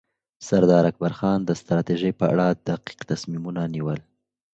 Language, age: Pashto, 19-29